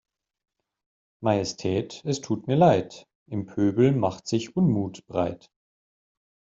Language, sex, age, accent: German, male, 40-49, Deutschland Deutsch